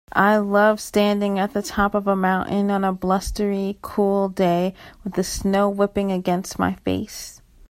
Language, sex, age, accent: English, female, 19-29, United States English